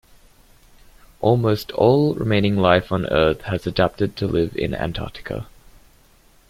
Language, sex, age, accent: English, male, 19-29, Australian English